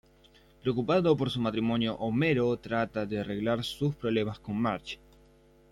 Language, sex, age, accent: Spanish, male, under 19, Rioplatense: Argentina, Uruguay, este de Bolivia, Paraguay